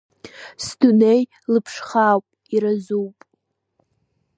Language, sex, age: Abkhazian, female, under 19